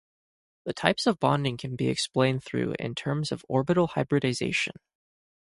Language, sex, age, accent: English, male, 19-29, United States English